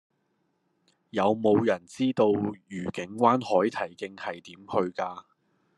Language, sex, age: Cantonese, male, 19-29